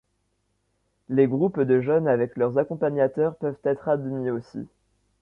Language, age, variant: French, under 19, Français de métropole